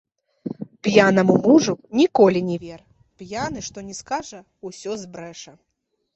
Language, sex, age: Belarusian, female, 19-29